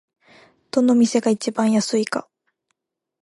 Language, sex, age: Japanese, female, 19-29